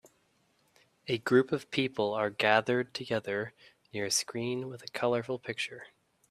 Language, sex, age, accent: English, male, 19-29, United States English